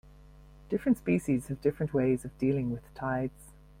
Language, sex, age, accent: English, female, 50-59, Irish English